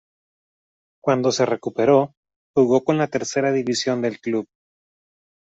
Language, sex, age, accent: Spanish, male, 30-39, América central